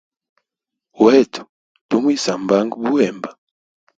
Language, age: Hemba, 19-29